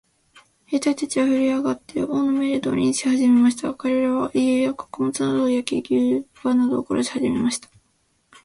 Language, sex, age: Japanese, female, 19-29